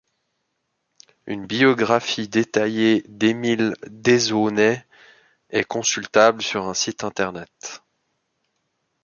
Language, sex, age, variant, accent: French, male, 19-29, Français d'Europe, Français de Suisse